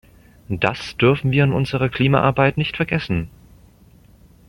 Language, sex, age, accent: German, male, 30-39, Deutschland Deutsch